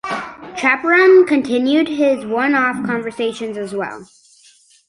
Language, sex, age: English, male, 19-29